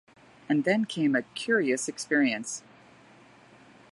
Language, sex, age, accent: English, female, 60-69, United States English